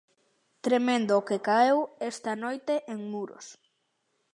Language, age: Galician, under 19